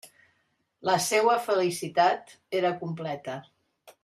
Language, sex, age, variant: Catalan, female, 50-59, Central